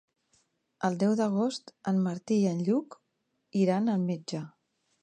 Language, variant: Catalan, Central